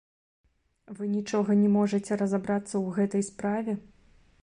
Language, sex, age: Belarusian, female, 30-39